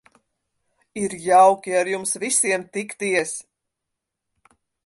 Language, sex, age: Latvian, female, 40-49